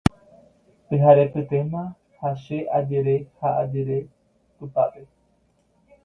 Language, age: Guarani, 19-29